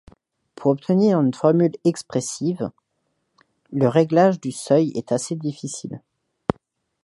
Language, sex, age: French, male, under 19